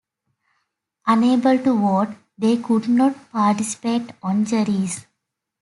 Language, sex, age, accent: English, female, 19-29, United States English